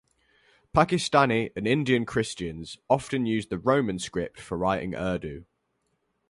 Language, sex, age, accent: English, male, 90+, England English